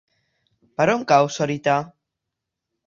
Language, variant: Catalan, Central